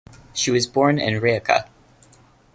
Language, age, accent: English, 19-29, Canadian English